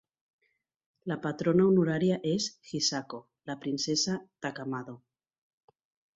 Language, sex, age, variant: Catalan, female, 40-49, Central